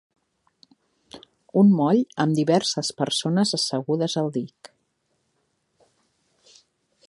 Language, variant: Catalan, Central